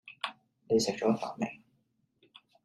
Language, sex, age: Cantonese, male, 19-29